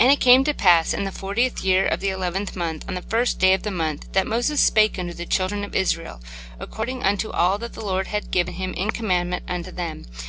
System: none